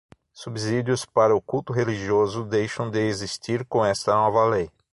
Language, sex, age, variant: Portuguese, male, 40-49, Portuguese (Brasil)